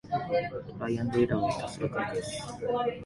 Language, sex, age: Japanese, male, 19-29